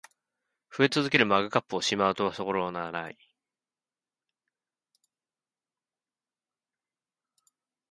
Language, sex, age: Japanese, male, 19-29